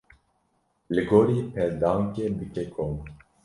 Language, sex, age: Kurdish, male, 19-29